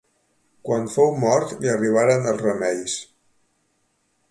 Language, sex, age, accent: Catalan, male, 50-59, Barceloní